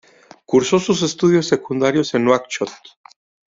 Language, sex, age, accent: Spanish, male, 40-49, México